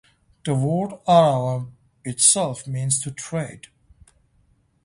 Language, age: English, 30-39